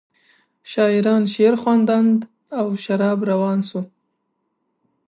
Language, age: Pashto, 19-29